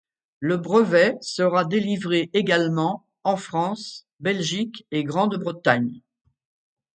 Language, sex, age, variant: French, female, 60-69, Français de métropole